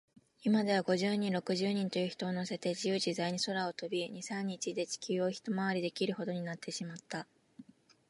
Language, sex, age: Japanese, female, 19-29